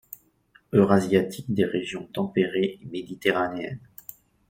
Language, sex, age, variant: French, male, 40-49, Français de métropole